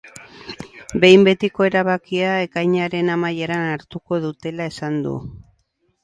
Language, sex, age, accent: Basque, female, 60-69, Erdialdekoa edo Nafarra (Gipuzkoa, Nafarroa)